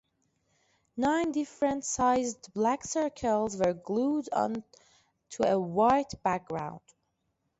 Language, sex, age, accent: English, female, 19-29, United States English